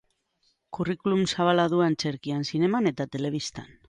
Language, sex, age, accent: Basque, female, 40-49, Mendebalekoa (Araba, Bizkaia, Gipuzkoako mendebaleko herri batzuk)